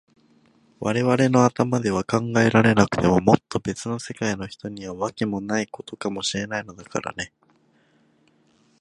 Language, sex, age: Japanese, male, 19-29